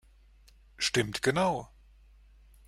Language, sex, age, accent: German, male, 40-49, Deutschland Deutsch